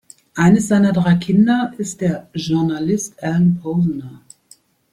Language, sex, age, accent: German, female, 50-59, Deutschland Deutsch